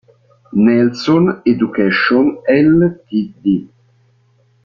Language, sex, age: Italian, male, 50-59